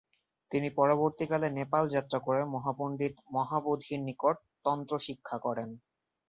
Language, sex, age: Bengali, male, 19-29